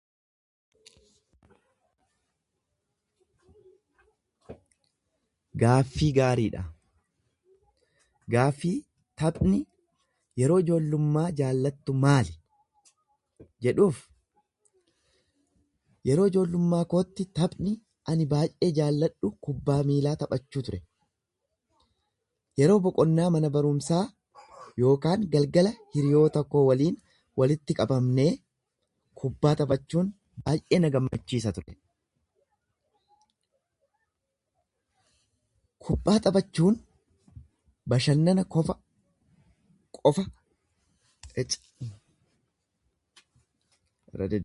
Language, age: Oromo, 30-39